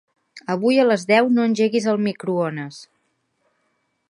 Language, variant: Catalan, Central